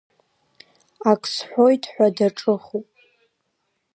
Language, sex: Abkhazian, female